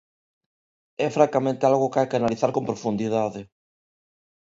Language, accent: Galician, Neofalante